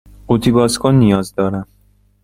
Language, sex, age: Persian, male, 19-29